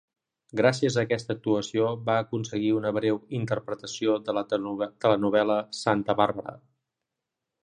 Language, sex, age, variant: Catalan, male, 40-49, Central